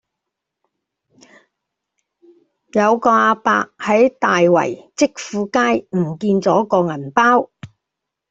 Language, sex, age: Cantonese, female, 70-79